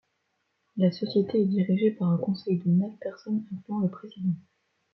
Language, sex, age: French, female, under 19